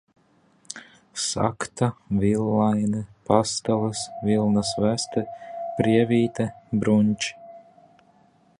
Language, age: Latvian, 19-29